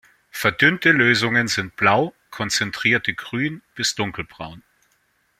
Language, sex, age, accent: German, male, 40-49, Deutschland Deutsch